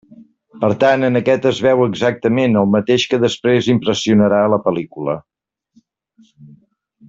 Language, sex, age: Catalan, male, 50-59